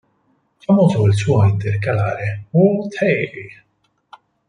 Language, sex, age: Italian, male, 30-39